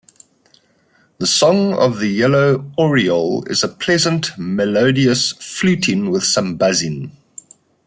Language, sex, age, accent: English, male, 40-49, Southern African (South Africa, Zimbabwe, Namibia)